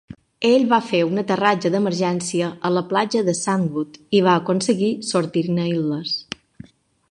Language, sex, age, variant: Catalan, female, 40-49, Balear